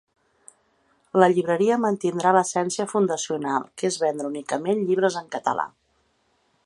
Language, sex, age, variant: Catalan, female, 40-49, Central